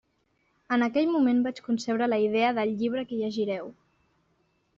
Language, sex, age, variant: Catalan, female, under 19, Central